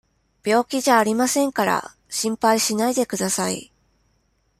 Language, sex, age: Japanese, female, 19-29